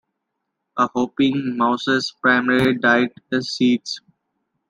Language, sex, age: English, male, 19-29